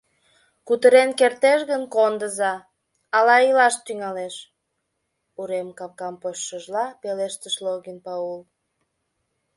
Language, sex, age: Mari, female, 19-29